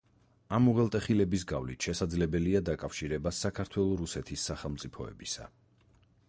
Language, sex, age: Georgian, male, 40-49